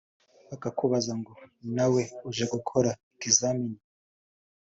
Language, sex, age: Kinyarwanda, male, 19-29